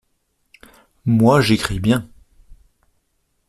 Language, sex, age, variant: French, male, 30-39, Français de métropole